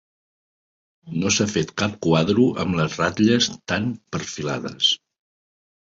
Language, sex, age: Catalan, male, 50-59